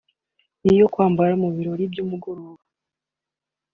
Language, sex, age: Kinyarwanda, male, 19-29